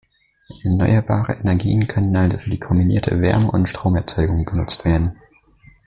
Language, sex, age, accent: German, male, 19-29, Deutschland Deutsch